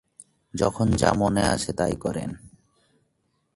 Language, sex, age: Bengali, male, 19-29